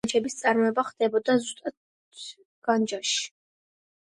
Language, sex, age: Georgian, female, under 19